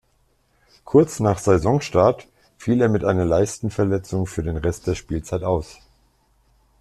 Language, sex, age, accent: German, male, 40-49, Deutschland Deutsch